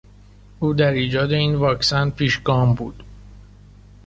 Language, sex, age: Persian, male, 19-29